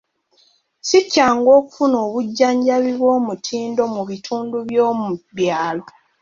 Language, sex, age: Ganda, female, 19-29